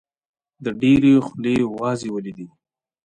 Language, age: Pashto, 30-39